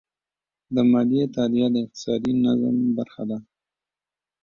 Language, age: Pashto, 19-29